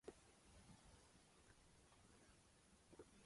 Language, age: Chinese, 30-39